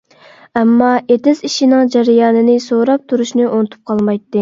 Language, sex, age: Uyghur, female, 19-29